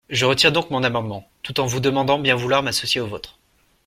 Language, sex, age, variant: French, male, 19-29, Français de métropole